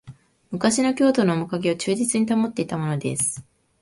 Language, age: Japanese, 19-29